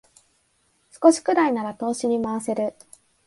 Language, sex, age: Japanese, female, 19-29